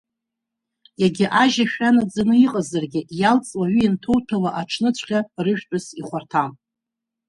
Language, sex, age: Abkhazian, female, 40-49